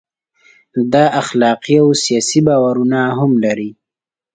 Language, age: Pashto, 19-29